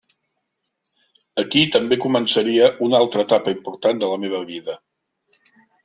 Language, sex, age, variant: Catalan, male, 50-59, Central